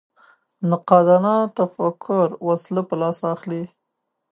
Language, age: Pashto, 19-29